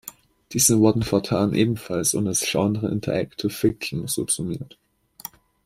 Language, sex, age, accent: German, male, under 19, Deutschland Deutsch